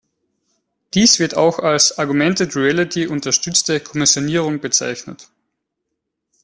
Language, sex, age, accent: German, male, 19-29, Österreichisches Deutsch